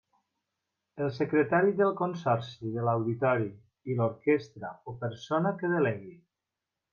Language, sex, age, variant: Catalan, male, 50-59, Nord-Occidental